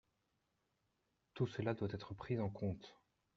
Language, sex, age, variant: French, male, 30-39, Français de métropole